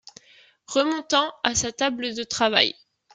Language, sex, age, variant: French, female, 19-29, Français de métropole